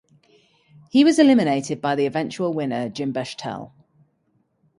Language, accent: English, England English